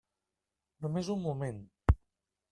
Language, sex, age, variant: Catalan, male, 50-59, Central